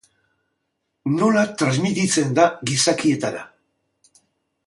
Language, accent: Basque, Mendebalekoa (Araba, Bizkaia, Gipuzkoako mendebaleko herri batzuk)